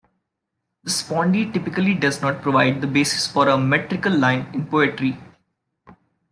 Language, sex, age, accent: English, male, 19-29, India and South Asia (India, Pakistan, Sri Lanka)